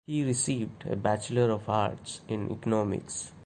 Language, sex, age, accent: English, male, 30-39, India and South Asia (India, Pakistan, Sri Lanka)